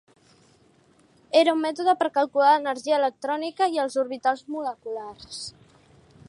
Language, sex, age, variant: Catalan, female, 19-29, Central